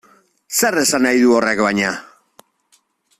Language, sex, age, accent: Basque, male, 40-49, Mendebalekoa (Araba, Bizkaia, Gipuzkoako mendebaleko herri batzuk)